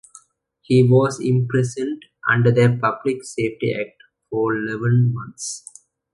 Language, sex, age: English, male, 19-29